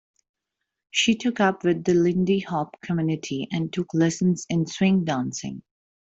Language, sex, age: English, female, 19-29